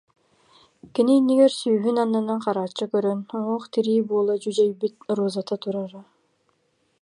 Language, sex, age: Yakut, female, 19-29